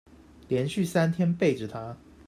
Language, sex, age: Chinese, male, 19-29